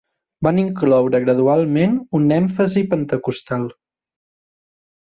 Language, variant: Catalan, Central